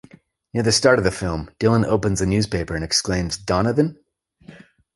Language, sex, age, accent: English, male, 30-39, United States English